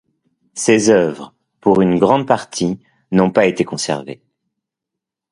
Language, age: French, 40-49